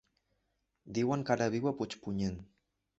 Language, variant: Catalan, Central